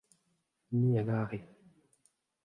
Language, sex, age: Breton, male, 19-29